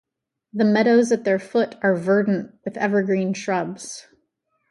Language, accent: English, United States English